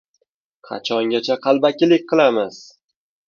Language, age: Uzbek, 19-29